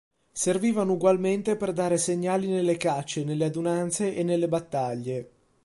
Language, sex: Italian, male